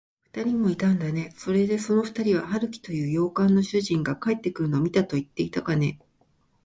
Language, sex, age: Japanese, female, 40-49